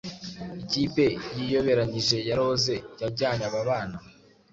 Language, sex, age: Kinyarwanda, male, 19-29